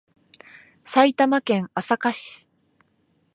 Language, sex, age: Japanese, female, 19-29